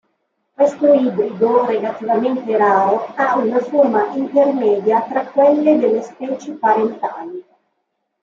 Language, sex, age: Italian, female, 40-49